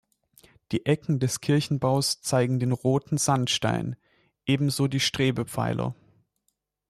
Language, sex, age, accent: German, male, 19-29, Deutschland Deutsch